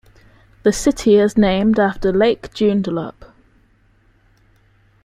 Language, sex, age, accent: English, female, 19-29, England English